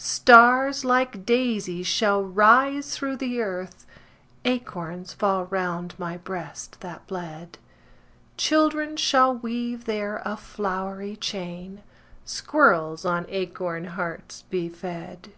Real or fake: real